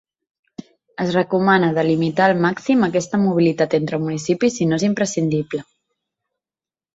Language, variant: Catalan, Central